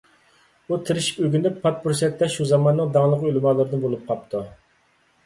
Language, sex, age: Uyghur, male, 30-39